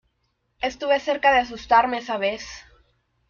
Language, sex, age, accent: Spanish, male, under 19, México